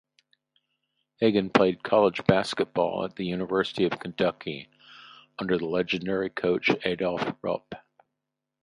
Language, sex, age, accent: English, male, 60-69, United States English